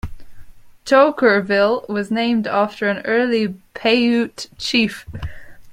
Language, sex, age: English, male, 19-29